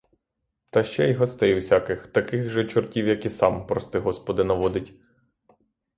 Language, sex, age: Ukrainian, male, 30-39